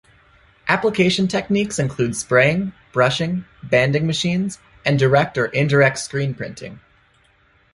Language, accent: English, United States English